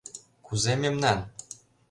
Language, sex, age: Mari, male, 19-29